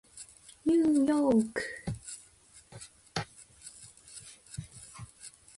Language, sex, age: Japanese, female, 19-29